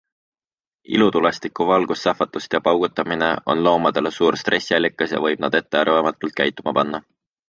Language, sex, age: Estonian, male, 19-29